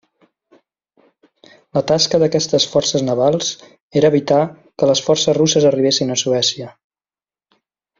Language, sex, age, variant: Catalan, male, 40-49, Septentrional